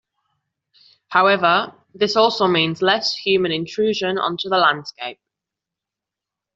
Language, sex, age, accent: English, female, 19-29, England English